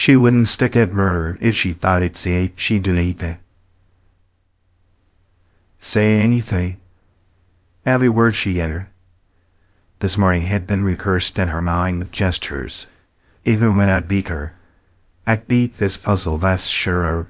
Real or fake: fake